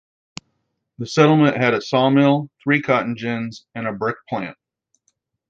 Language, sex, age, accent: English, male, 50-59, United States English